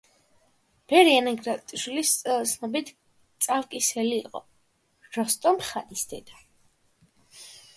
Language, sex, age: Georgian, female, under 19